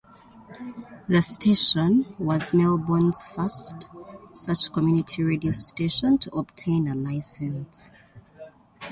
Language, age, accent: English, 19-29, England English